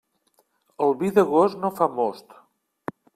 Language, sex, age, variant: Catalan, male, 50-59, Central